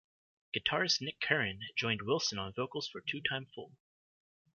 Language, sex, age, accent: English, male, 30-39, United States English